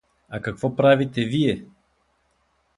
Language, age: Bulgarian, 60-69